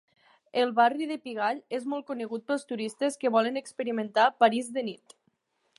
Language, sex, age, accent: Catalan, female, 19-29, Tortosí